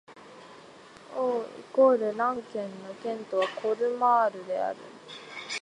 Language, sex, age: Japanese, female, 19-29